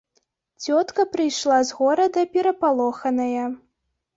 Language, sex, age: Belarusian, female, under 19